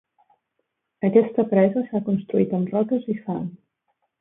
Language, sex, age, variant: Catalan, female, 40-49, Central